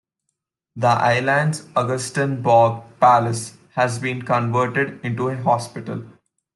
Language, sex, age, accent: English, male, 19-29, India and South Asia (India, Pakistan, Sri Lanka)